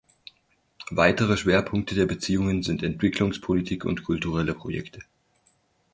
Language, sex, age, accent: German, male, 30-39, Deutschland Deutsch